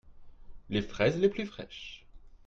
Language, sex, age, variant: French, male, 30-39, Français de métropole